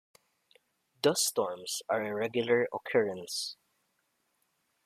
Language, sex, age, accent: English, male, under 19, Filipino